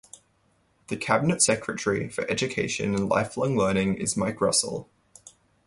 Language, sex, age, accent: English, male, 19-29, Australian English